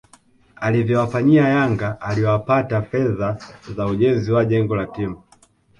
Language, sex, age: Swahili, male, 19-29